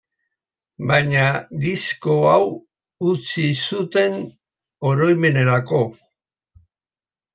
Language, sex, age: Basque, male, 70-79